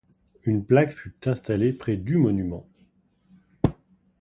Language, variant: French, Français de métropole